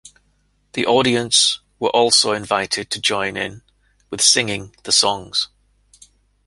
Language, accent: English, England English